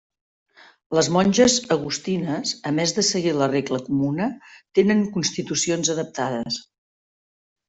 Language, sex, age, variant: Catalan, female, 50-59, Central